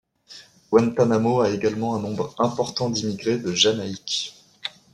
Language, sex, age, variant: French, male, 30-39, Français de métropole